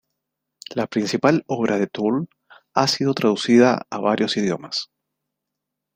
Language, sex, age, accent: Spanish, male, 40-49, Chileno: Chile, Cuyo